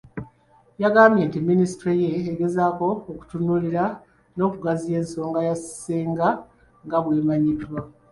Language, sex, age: Ganda, male, 19-29